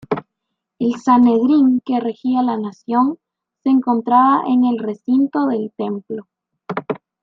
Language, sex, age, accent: Spanish, female, 19-29, América central